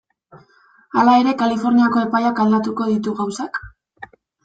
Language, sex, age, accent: Basque, female, 19-29, Mendebalekoa (Araba, Bizkaia, Gipuzkoako mendebaleko herri batzuk)